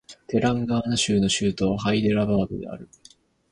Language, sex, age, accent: Japanese, male, 19-29, 標準語